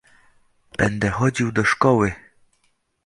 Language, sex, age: Polish, male, 30-39